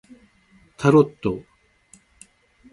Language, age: Japanese, 60-69